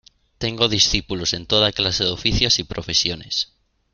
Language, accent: Spanish, España: Norte peninsular (Asturias, Castilla y León, Cantabria, País Vasco, Navarra, Aragón, La Rioja, Guadalajara, Cuenca)